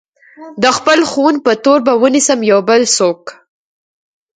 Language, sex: Pashto, female